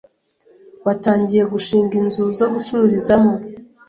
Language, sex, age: Kinyarwanda, female, 19-29